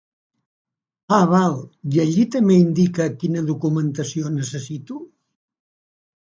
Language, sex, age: Catalan, male, 70-79